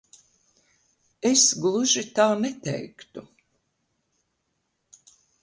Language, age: Latvian, 80-89